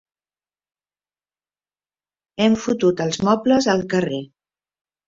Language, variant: Catalan, Central